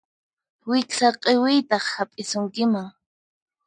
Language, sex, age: Puno Quechua, female, 19-29